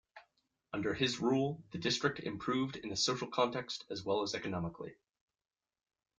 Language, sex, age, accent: English, male, 19-29, United States English